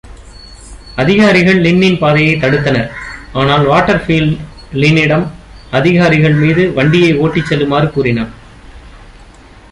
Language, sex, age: Tamil, male, 30-39